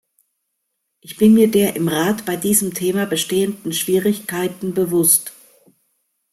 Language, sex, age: German, female, 50-59